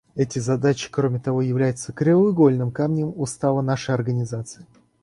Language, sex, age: Russian, male, 19-29